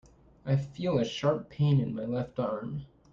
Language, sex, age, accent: English, male, 19-29, United States English